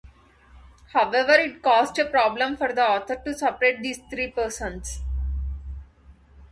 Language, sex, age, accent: English, female, 30-39, India and South Asia (India, Pakistan, Sri Lanka)